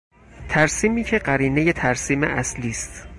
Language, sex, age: Persian, male, 30-39